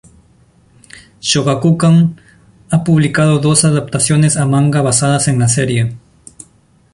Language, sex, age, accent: Spanish, male, 19-29, Andino-Pacífico: Colombia, Perú, Ecuador, oeste de Bolivia y Venezuela andina